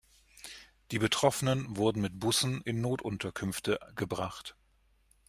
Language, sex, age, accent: German, male, 40-49, Deutschland Deutsch